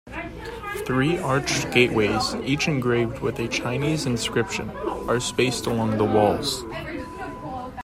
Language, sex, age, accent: English, male, under 19, United States English